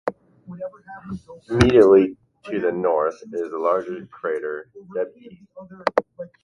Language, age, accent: English, 19-29, United States English